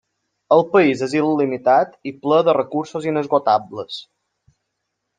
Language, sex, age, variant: Catalan, male, 19-29, Balear